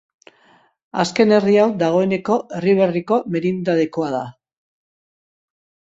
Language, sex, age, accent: Basque, female, 70-79, Mendebalekoa (Araba, Bizkaia, Gipuzkoako mendebaleko herri batzuk)